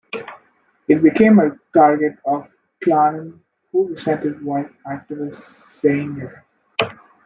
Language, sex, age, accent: English, male, 19-29, India and South Asia (India, Pakistan, Sri Lanka)